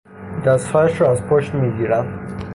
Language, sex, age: Persian, male, 19-29